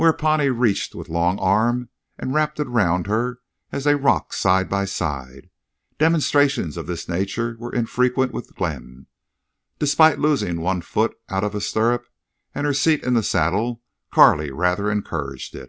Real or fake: real